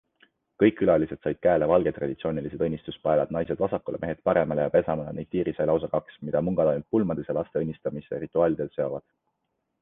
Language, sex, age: Estonian, male, 19-29